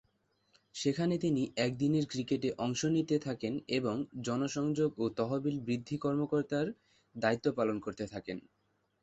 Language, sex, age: Bengali, male, 19-29